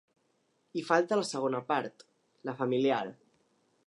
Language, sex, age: Catalan, male, 19-29